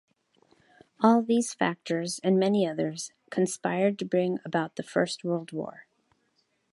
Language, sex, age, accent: English, female, 40-49, United States English